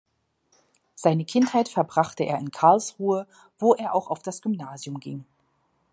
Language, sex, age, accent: German, female, 40-49, Deutschland Deutsch